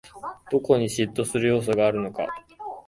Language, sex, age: Japanese, male, 19-29